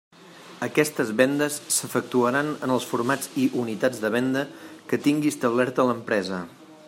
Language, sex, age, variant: Catalan, male, 50-59, Central